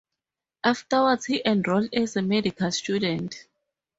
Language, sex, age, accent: English, female, 30-39, Southern African (South Africa, Zimbabwe, Namibia)